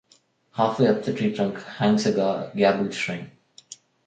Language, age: English, 19-29